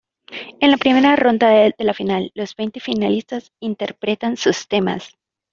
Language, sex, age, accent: Spanish, female, 19-29, América central